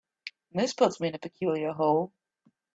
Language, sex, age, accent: English, female, 30-39, United States English